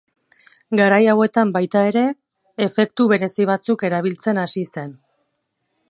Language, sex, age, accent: Basque, female, 40-49, Erdialdekoa edo Nafarra (Gipuzkoa, Nafarroa)